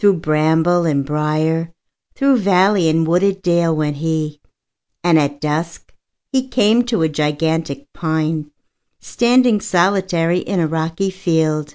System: none